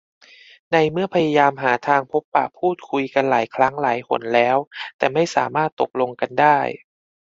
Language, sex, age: Thai, male, 30-39